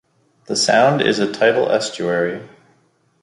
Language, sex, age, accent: English, male, 30-39, Canadian English